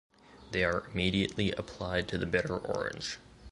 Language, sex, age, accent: English, male, 19-29, United States English